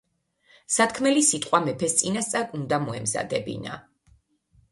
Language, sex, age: Georgian, female, 50-59